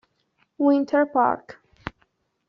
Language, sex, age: Italian, female, 19-29